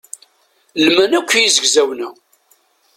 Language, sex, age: Kabyle, female, 60-69